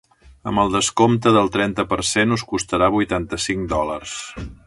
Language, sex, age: Catalan, male, 50-59